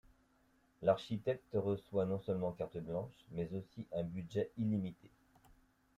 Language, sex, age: French, male, 50-59